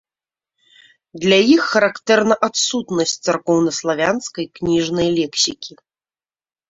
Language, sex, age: Belarusian, female, 30-39